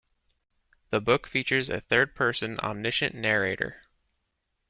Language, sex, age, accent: English, male, 40-49, United States English